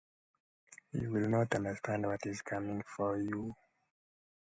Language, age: English, 19-29